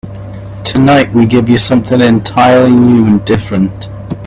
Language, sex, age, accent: English, male, 19-29, England English